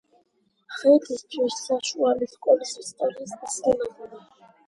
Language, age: Georgian, 30-39